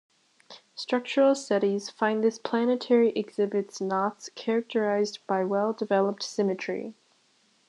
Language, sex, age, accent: English, female, under 19, United States English